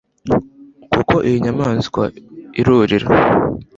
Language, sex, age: Kinyarwanda, male, under 19